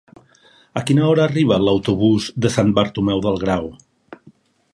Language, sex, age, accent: Catalan, male, 50-59, Barceloní